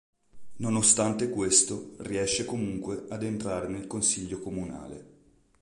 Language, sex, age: Italian, male, 30-39